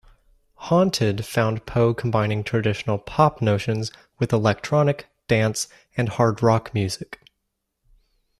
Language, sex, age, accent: English, male, 19-29, United States English